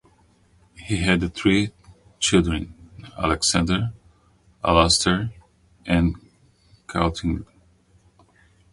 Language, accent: English, United States English